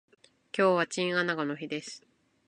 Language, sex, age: Japanese, female, 30-39